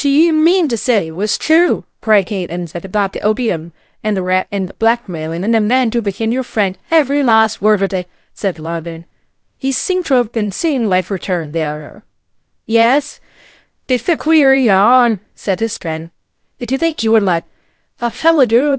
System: TTS, VITS